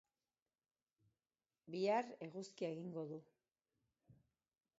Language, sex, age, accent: Basque, female, 40-49, Erdialdekoa edo Nafarra (Gipuzkoa, Nafarroa)